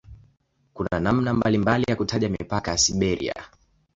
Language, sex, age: Swahili, male, 19-29